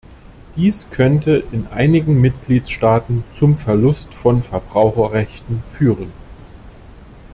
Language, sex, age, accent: German, male, 40-49, Deutschland Deutsch